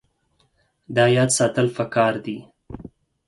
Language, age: Pashto, 30-39